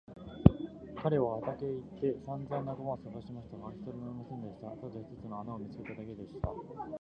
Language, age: Japanese, 19-29